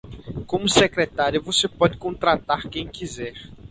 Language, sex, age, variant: Portuguese, male, 19-29, Portuguese (Brasil)